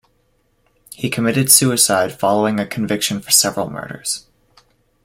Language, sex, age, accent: English, male, 19-29, Canadian English